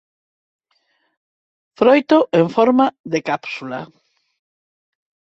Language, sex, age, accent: Galician, female, 50-59, Normativo (estándar); Neofalante